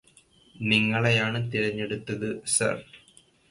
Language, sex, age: Malayalam, male, under 19